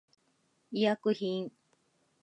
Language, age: Japanese, 50-59